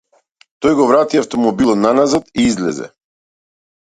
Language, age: Macedonian, 40-49